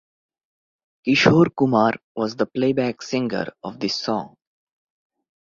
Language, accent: English, India and South Asia (India, Pakistan, Sri Lanka)